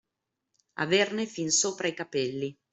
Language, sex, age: Italian, female, 30-39